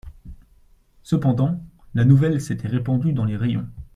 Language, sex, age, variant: French, male, 19-29, Français de métropole